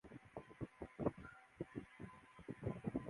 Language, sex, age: Bengali, male, 19-29